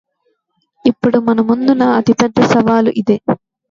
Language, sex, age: Telugu, female, 19-29